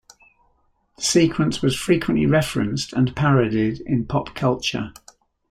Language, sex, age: English, male, 60-69